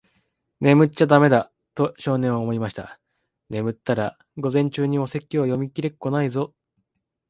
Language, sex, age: Japanese, male, 19-29